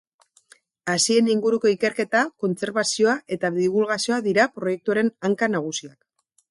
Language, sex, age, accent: Basque, female, 40-49, Mendebalekoa (Araba, Bizkaia, Gipuzkoako mendebaleko herri batzuk)